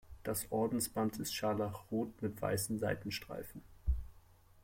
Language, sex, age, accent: German, male, 30-39, Deutschland Deutsch